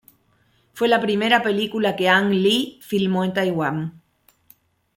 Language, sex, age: Spanish, female, 40-49